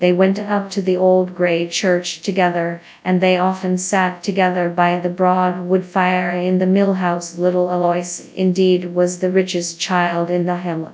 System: TTS, FastPitch